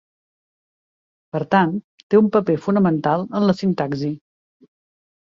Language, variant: Catalan, Central